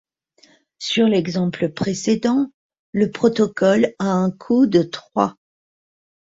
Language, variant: French, Français de métropole